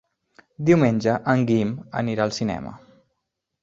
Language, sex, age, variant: Catalan, male, under 19, Nord-Occidental